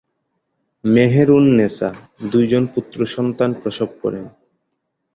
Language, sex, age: Bengali, male, 19-29